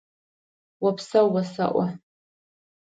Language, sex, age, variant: Adyghe, female, 19-29, Адыгабзэ (Кирил, пстэумэ зэдыряе)